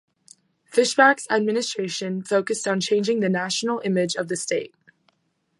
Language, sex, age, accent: English, female, under 19, United States English